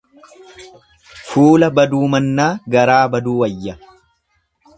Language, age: Oromo, 30-39